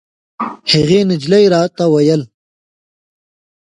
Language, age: Pashto, 19-29